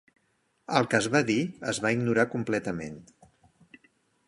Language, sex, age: Catalan, male, 50-59